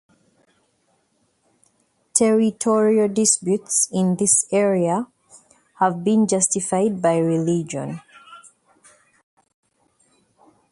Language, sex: English, female